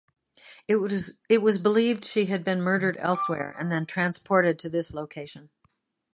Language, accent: English, United States English